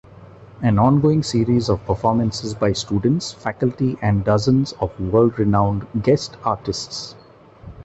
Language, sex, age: English, male, 50-59